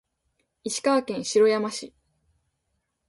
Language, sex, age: Japanese, female, 19-29